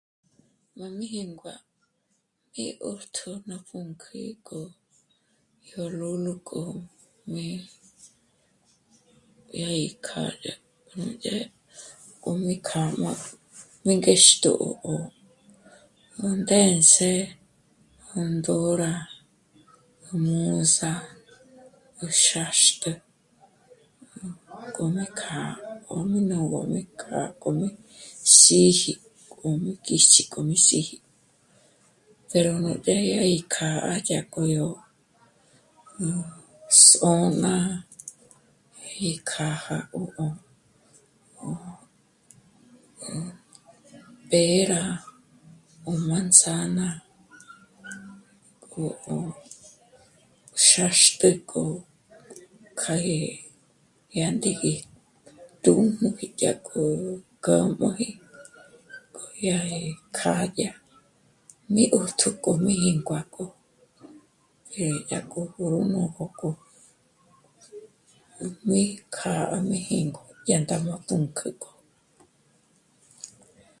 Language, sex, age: Michoacán Mazahua, female, 19-29